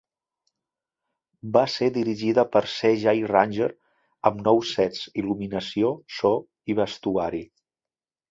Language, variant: Catalan, Central